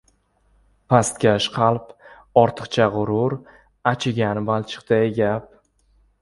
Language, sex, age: Uzbek, male, 19-29